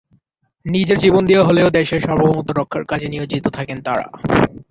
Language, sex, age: Bengali, male, under 19